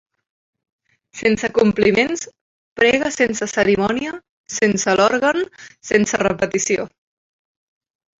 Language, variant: Catalan, Central